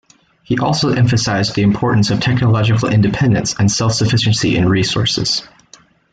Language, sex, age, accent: English, male, 19-29, United States English